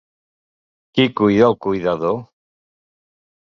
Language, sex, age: Catalan, male, 50-59